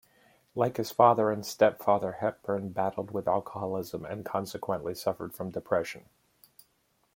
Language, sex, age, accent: English, male, 50-59, United States English